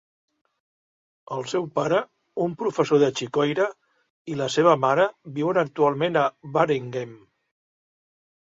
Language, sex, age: Catalan, male, 60-69